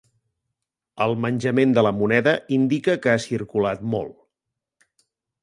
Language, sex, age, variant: Catalan, male, 50-59, Central